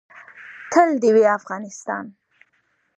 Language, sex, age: Pashto, female, 19-29